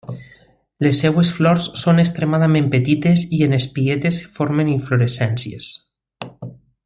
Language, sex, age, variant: Catalan, male, 40-49, Central